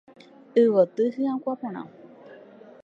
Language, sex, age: Guarani, female, 19-29